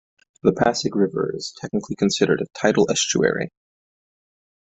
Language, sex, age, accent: English, male, 19-29, United States English